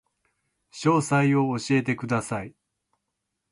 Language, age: Japanese, 50-59